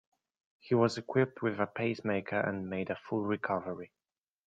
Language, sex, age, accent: English, male, 19-29, England English